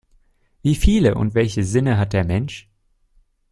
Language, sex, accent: German, male, Deutschland Deutsch